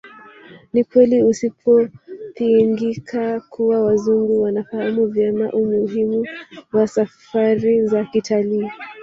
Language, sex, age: Swahili, female, 19-29